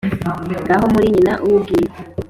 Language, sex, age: Kinyarwanda, female, 19-29